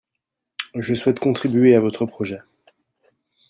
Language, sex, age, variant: French, male, 19-29, Français de métropole